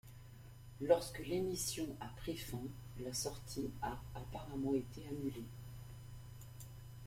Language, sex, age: French, female, 50-59